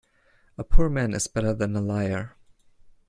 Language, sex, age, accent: English, male, 19-29, United States English